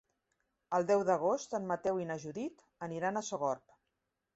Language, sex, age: Catalan, female, 50-59